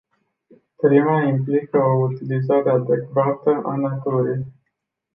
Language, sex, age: Romanian, male, 40-49